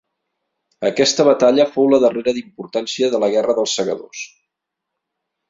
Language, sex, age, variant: Catalan, male, 40-49, Central